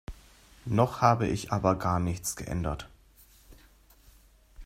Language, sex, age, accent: German, male, 40-49, Deutschland Deutsch